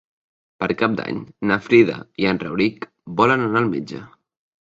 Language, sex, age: Catalan, male, under 19